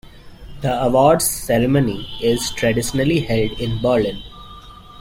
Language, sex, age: English, male, 19-29